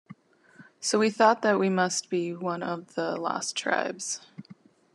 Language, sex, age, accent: English, female, 30-39, United States English